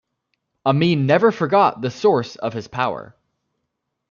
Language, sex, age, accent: English, male, 19-29, United States English